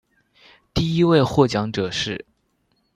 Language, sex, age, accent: Chinese, male, under 19, 出生地：湖南省